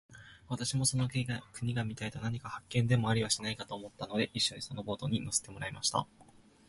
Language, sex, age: Japanese, male, 19-29